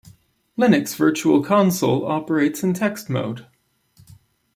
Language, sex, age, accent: English, male, 19-29, Canadian English